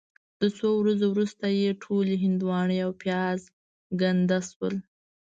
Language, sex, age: Pashto, female, 19-29